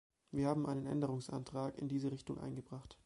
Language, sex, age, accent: German, male, 30-39, Deutschland Deutsch